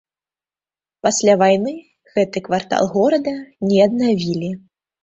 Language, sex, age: Belarusian, female, under 19